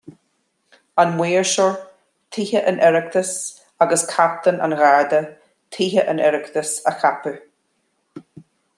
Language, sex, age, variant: Irish, male, 50-59, Gaeilge Uladh